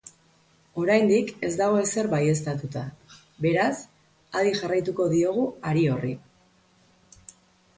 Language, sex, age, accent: Basque, female, 40-49, Mendebalekoa (Araba, Bizkaia, Gipuzkoako mendebaleko herri batzuk)